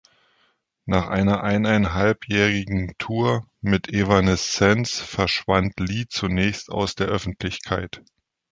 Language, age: German, 40-49